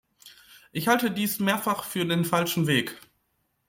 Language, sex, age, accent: German, male, 19-29, Deutschland Deutsch